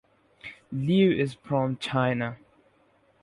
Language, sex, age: English, male, under 19